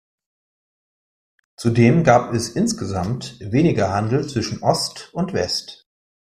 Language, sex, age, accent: German, male, 40-49, Deutschland Deutsch